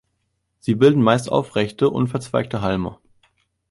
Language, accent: German, Deutschland Deutsch